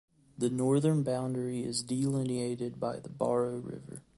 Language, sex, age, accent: English, male, 19-29, United States English